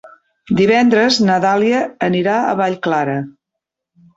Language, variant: Catalan, Central